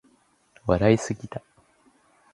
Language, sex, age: Japanese, male, 19-29